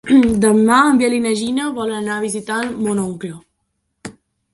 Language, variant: Catalan, Balear